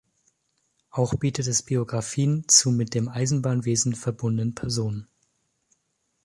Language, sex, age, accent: German, male, 19-29, Deutschland Deutsch